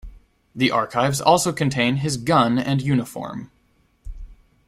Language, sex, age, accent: English, male, 19-29, United States English